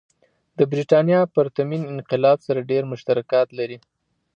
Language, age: Pashto, 30-39